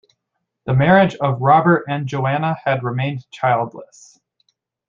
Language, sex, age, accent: English, male, 19-29, United States English